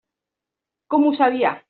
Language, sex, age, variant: Catalan, female, 19-29, Central